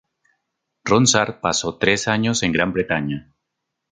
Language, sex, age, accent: Spanish, male, 30-39, Andino-Pacífico: Colombia, Perú, Ecuador, oeste de Bolivia y Venezuela andina